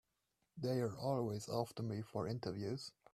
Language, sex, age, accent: English, male, 19-29, England English